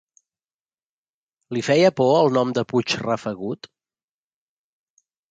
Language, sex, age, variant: Catalan, male, 40-49, Central